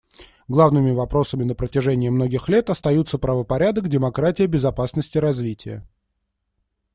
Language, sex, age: Russian, male, 19-29